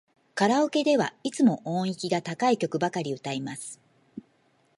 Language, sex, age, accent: Japanese, female, 40-49, 標準語